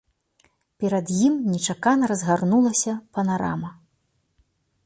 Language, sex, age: Belarusian, female, 40-49